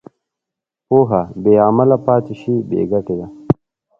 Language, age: Pashto, 19-29